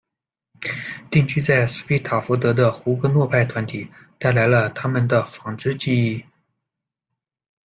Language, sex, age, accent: Chinese, male, 30-39, 出生地：江苏省